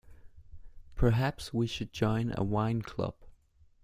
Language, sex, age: English, male, 19-29